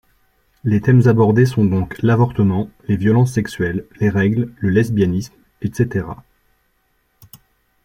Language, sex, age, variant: French, male, 30-39, Français de métropole